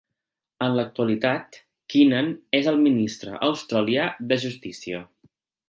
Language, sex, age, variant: Catalan, male, 19-29, Central